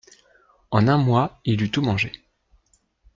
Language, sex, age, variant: French, male, 30-39, Français de métropole